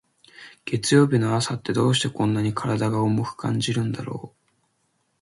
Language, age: Japanese, 19-29